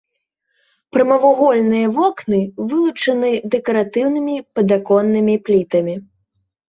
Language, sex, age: Belarusian, female, under 19